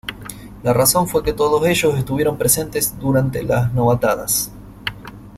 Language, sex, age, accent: Spanish, male, 40-49, Rioplatense: Argentina, Uruguay, este de Bolivia, Paraguay